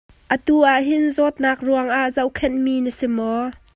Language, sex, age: Hakha Chin, female, 19-29